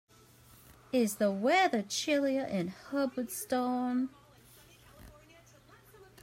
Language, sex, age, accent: English, female, 30-39, United States English